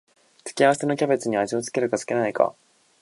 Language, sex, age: Japanese, male, under 19